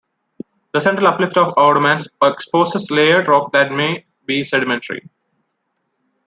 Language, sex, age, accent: English, male, 19-29, India and South Asia (India, Pakistan, Sri Lanka)